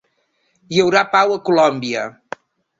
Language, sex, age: Catalan, female, 60-69